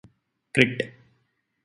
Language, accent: English, India and South Asia (India, Pakistan, Sri Lanka)